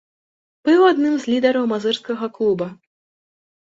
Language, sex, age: Belarusian, female, 19-29